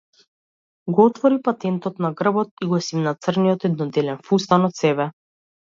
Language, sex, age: Macedonian, female, 30-39